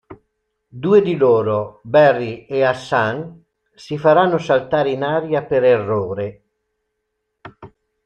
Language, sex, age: Italian, male, 60-69